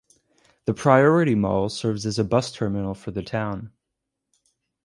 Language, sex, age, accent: English, male, 19-29, United States English